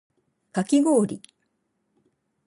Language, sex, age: Japanese, female, 60-69